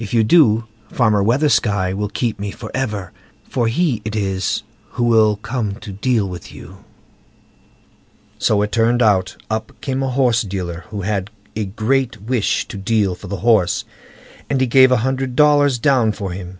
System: none